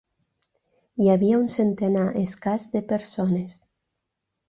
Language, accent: Catalan, central; nord-occidental